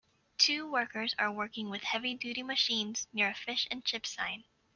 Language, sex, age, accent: English, female, 19-29, United States English